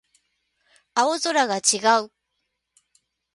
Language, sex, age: Japanese, female, 60-69